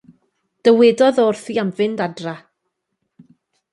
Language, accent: Welsh, Y Deyrnas Unedig Cymraeg